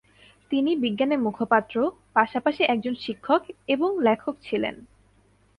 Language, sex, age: Bengali, female, 19-29